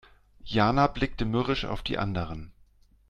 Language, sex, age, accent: German, male, 40-49, Deutschland Deutsch